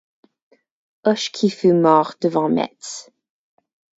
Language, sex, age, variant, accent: French, female, 19-29, Français d'Amérique du Nord, Français du Canada